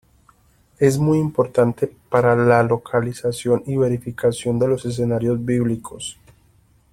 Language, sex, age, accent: Spanish, male, 19-29, Caribe: Cuba, Venezuela, Puerto Rico, República Dominicana, Panamá, Colombia caribeña, México caribeño, Costa del golfo de México